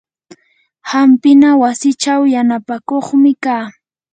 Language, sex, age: Yanahuanca Pasco Quechua, female, 19-29